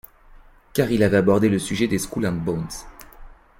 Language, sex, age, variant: French, male, 30-39, Français de métropole